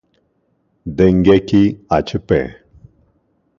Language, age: Spanish, 50-59